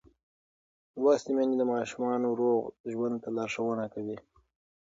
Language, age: Pashto, under 19